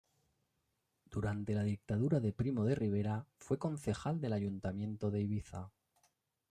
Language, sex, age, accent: Spanish, male, 40-49, España: Norte peninsular (Asturias, Castilla y León, Cantabria, País Vasco, Navarra, Aragón, La Rioja, Guadalajara, Cuenca)